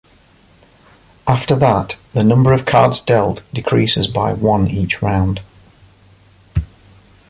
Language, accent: English, England English